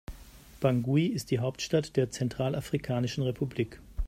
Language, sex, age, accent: German, male, 50-59, Deutschland Deutsch